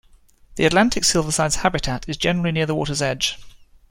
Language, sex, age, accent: English, male, 30-39, England English